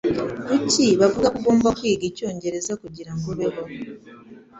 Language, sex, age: Kinyarwanda, female, 40-49